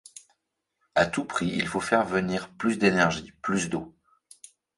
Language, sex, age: French, male, 40-49